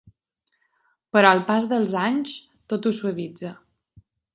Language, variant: Catalan, Balear